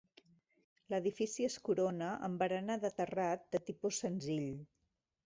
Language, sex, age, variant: Catalan, female, 40-49, Central